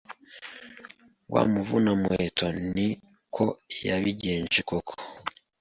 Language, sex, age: Kinyarwanda, male, 19-29